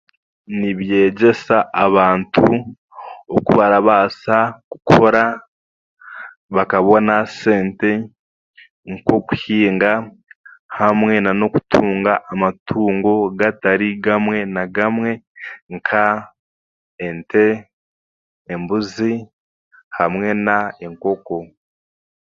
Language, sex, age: Chiga, male, 19-29